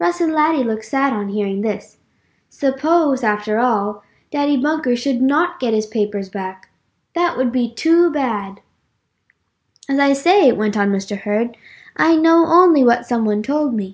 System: none